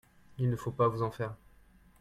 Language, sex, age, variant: French, male, 30-39, Français de métropole